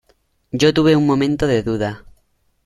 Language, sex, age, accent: Spanish, male, under 19, España: Sur peninsular (Andalucia, Extremadura, Murcia)